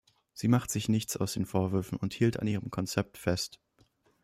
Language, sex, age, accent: German, male, 19-29, Deutschland Deutsch